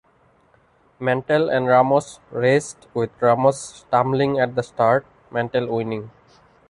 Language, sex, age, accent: English, male, 19-29, India and South Asia (India, Pakistan, Sri Lanka)